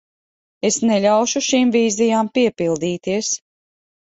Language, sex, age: Latvian, female, 40-49